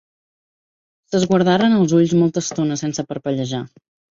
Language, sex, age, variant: Catalan, female, 30-39, Central